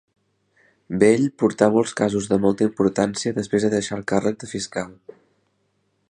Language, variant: Catalan, Central